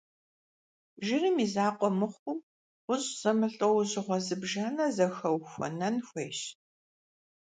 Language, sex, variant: Kabardian, female, Адыгэбзэ (Къэбэрдей, Кирил, псоми зэдай)